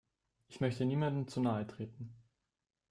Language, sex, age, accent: German, male, 19-29, Deutschland Deutsch